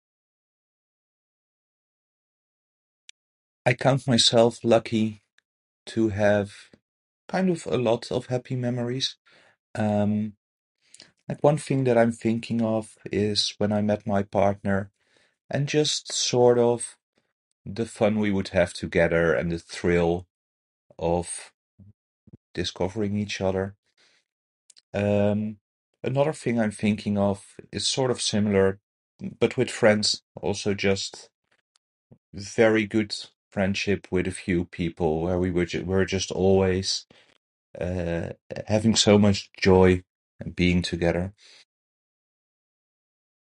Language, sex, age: English, male, 30-39